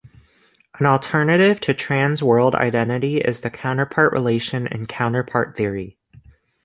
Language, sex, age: English, male, under 19